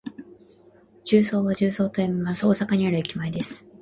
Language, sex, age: Japanese, female, 19-29